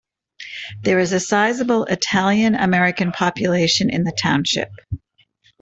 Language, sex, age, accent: English, female, 50-59, United States English